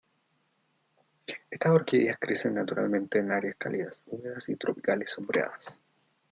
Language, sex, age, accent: Spanish, male, 19-29, Chileno: Chile, Cuyo